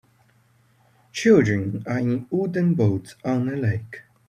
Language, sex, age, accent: English, male, 19-29, England English